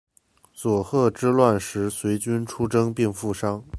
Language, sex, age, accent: Chinese, male, 19-29, 出生地：北京市